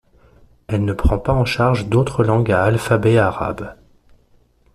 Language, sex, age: French, male, 40-49